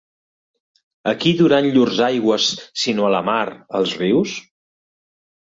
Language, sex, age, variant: Catalan, male, 40-49, Central